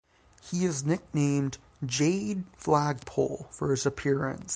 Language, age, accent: English, 19-29, United States English